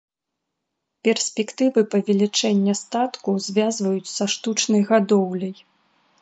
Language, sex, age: Belarusian, female, 30-39